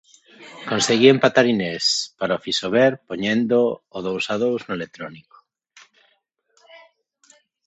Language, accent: Galician, Neofalante